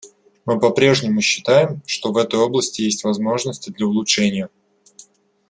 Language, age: Russian, 19-29